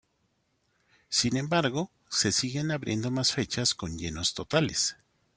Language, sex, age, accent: Spanish, male, 50-59, México